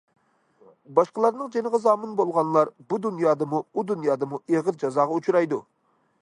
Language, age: Uyghur, 30-39